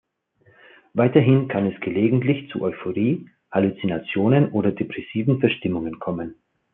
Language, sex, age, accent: German, male, 40-49, Österreichisches Deutsch